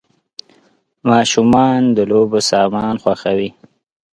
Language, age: Pashto, 19-29